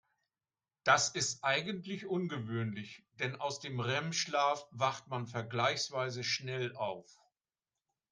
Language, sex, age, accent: German, male, 60-69, Deutschland Deutsch